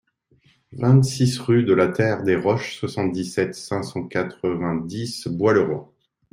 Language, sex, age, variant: French, male, 40-49, Français de métropole